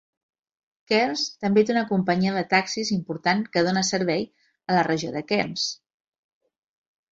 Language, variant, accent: Catalan, Central, central